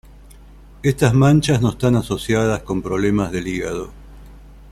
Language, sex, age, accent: Spanish, male, 40-49, Rioplatense: Argentina, Uruguay, este de Bolivia, Paraguay